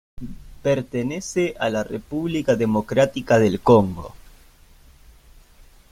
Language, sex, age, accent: Spanish, male, 19-29, Rioplatense: Argentina, Uruguay, este de Bolivia, Paraguay